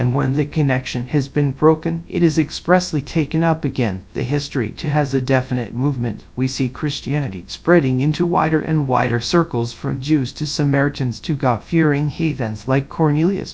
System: TTS, GradTTS